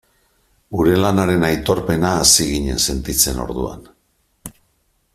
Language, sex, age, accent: Basque, male, 50-59, Mendebalekoa (Araba, Bizkaia, Gipuzkoako mendebaleko herri batzuk)